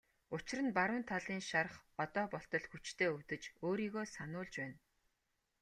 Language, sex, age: Mongolian, female, 30-39